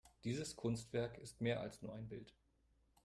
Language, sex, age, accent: German, male, 30-39, Deutschland Deutsch